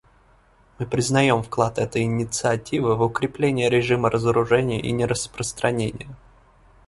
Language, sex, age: Russian, male, 19-29